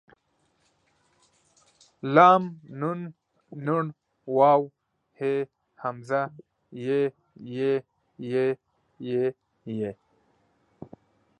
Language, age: Pashto, 19-29